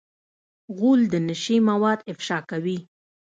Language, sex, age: Pashto, female, 30-39